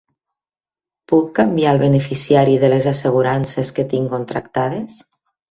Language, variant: Catalan, Nord-Occidental